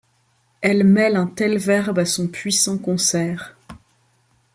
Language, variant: French, Français de métropole